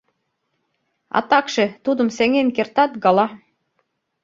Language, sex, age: Mari, female, 40-49